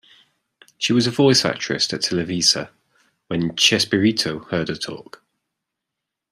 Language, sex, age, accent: English, male, 30-39, England English